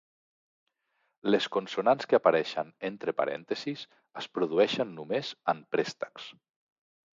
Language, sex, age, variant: Catalan, male, 40-49, Central